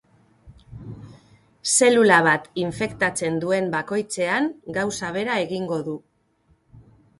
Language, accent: Basque, Mendebalekoa (Araba, Bizkaia, Gipuzkoako mendebaleko herri batzuk)